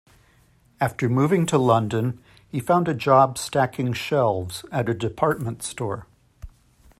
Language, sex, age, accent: English, male, 50-59, United States English